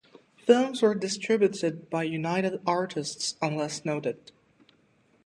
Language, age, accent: English, 19-29, United States English